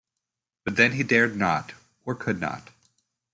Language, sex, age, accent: English, male, 30-39, United States English